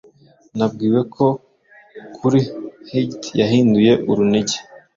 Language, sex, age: Kinyarwanda, male, 19-29